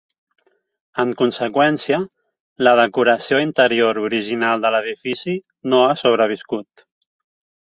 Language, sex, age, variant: Catalan, male, 19-29, Central